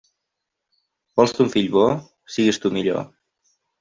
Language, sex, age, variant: Catalan, male, 19-29, Central